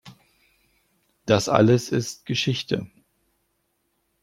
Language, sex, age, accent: German, male, 40-49, Deutschland Deutsch